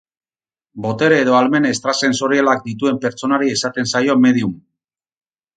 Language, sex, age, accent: Basque, male, 50-59, Mendebalekoa (Araba, Bizkaia, Gipuzkoako mendebaleko herri batzuk)